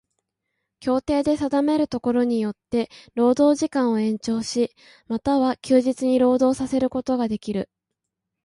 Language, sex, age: Japanese, female, 19-29